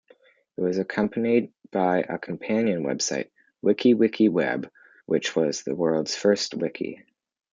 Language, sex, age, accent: English, male, under 19, Canadian English